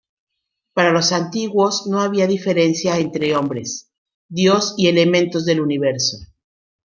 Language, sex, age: Spanish, female, 50-59